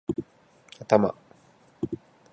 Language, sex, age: Japanese, male, 19-29